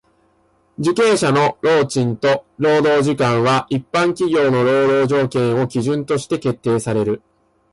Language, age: Japanese, 19-29